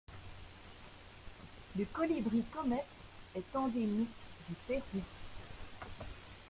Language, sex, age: French, female, 60-69